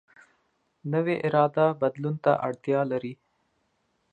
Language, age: Pashto, 30-39